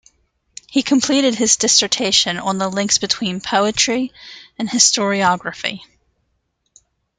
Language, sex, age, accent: English, female, 50-59, United States English